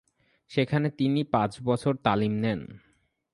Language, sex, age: Bengali, male, 19-29